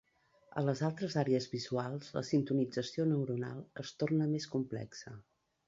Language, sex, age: Catalan, female, 50-59